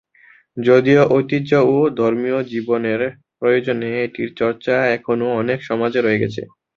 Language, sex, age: Bengali, male, 19-29